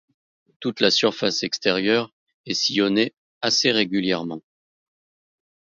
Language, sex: French, male